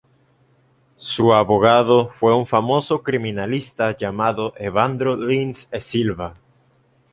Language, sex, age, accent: Spanish, male, 19-29, México